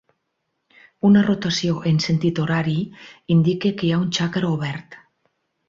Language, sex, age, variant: Catalan, female, 50-59, Nord-Occidental